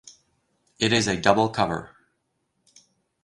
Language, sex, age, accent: English, male, 50-59, United States English